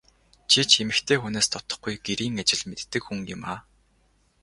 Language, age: Mongolian, 19-29